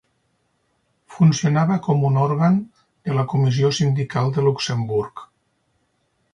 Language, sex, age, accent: Catalan, male, 50-59, Lleidatà